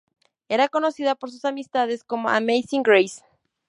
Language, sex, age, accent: Spanish, female, 19-29, México